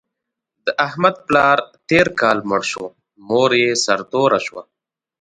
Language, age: Pashto, 19-29